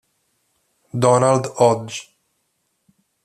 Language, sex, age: Italian, male, 19-29